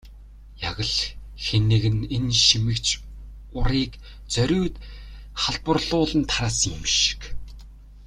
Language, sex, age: Mongolian, male, 19-29